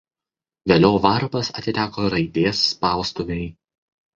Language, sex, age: Lithuanian, male, 19-29